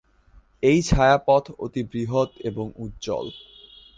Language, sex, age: Bengali, male, under 19